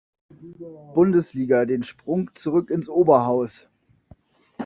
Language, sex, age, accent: German, male, 30-39, Deutschland Deutsch